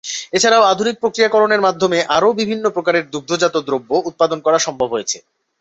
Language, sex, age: Bengali, male, 19-29